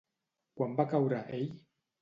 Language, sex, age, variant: Catalan, male, 50-59, Central